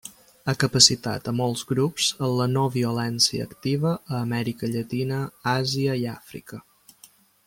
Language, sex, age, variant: Catalan, male, 19-29, Balear